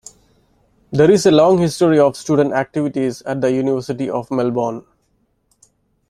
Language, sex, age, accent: English, male, 30-39, India and South Asia (India, Pakistan, Sri Lanka)